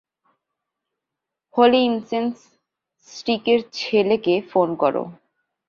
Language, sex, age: Bengali, female, 19-29